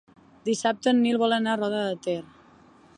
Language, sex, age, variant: Catalan, female, 19-29, Central